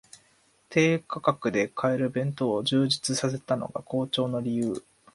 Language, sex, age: Japanese, male, 19-29